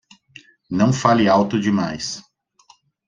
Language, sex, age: Portuguese, male, 30-39